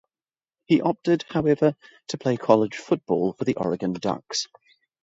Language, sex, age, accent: English, male, 30-39, England English; New Zealand English